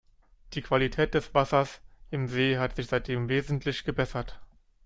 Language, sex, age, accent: German, male, 30-39, Deutschland Deutsch